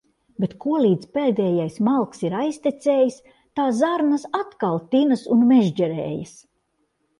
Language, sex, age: Latvian, female, 60-69